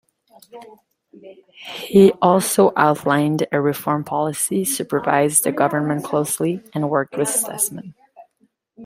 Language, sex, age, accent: English, female, 19-29, Canadian English